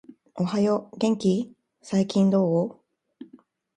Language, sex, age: Japanese, female, 40-49